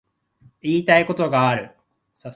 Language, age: Japanese, 19-29